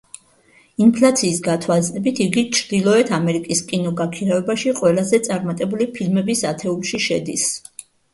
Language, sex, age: Georgian, female, 50-59